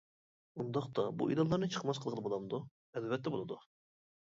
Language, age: Uyghur, 19-29